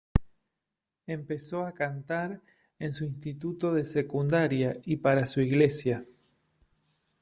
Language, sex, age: Spanish, male, 30-39